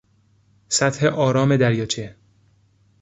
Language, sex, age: Persian, male, 19-29